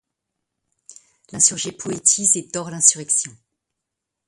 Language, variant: French, Français de métropole